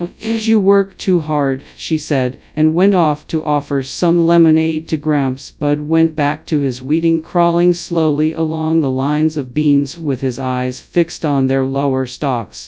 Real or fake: fake